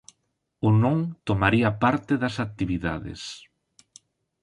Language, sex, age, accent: Galician, male, 30-39, Normativo (estándar)